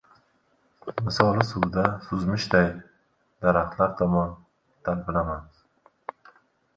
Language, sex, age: Uzbek, male, 30-39